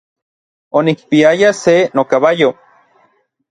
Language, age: Orizaba Nahuatl, 30-39